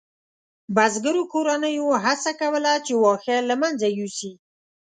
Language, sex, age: Pashto, female, 50-59